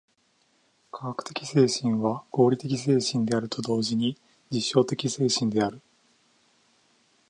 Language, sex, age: Japanese, male, 19-29